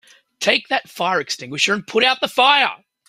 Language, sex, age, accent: English, male, 40-49, Australian English